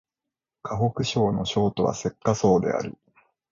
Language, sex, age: Japanese, male, 19-29